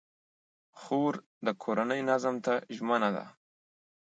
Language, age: Pashto, 19-29